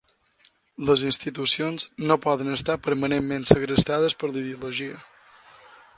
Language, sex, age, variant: Catalan, male, 19-29, Balear